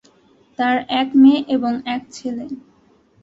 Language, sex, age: Bengali, female, under 19